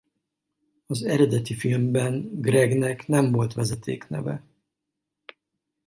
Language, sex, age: Hungarian, male, 50-59